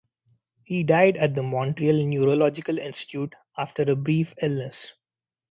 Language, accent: English, India and South Asia (India, Pakistan, Sri Lanka)